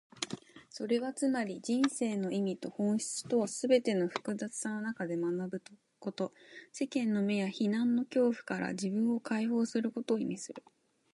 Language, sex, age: Japanese, female, 19-29